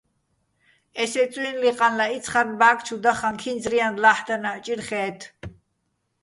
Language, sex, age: Bats, female, 60-69